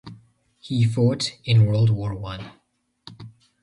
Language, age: English, 19-29